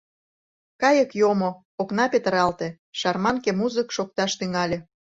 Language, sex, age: Mari, female, 30-39